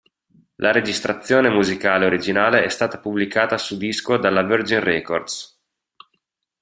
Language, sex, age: Italian, male, 30-39